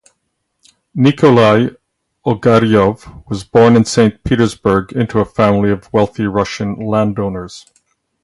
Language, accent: English, Canadian English